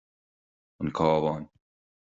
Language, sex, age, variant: Irish, male, 19-29, Gaeilge Chonnacht